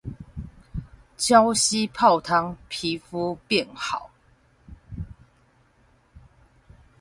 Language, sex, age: Chinese, female, 40-49